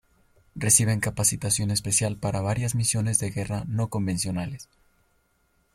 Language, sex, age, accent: Spanish, male, 19-29, Andino-Pacífico: Colombia, Perú, Ecuador, oeste de Bolivia y Venezuela andina